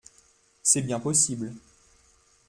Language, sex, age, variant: French, male, 19-29, Français de métropole